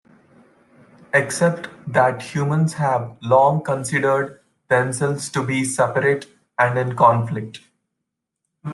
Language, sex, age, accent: English, male, 19-29, India and South Asia (India, Pakistan, Sri Lanka)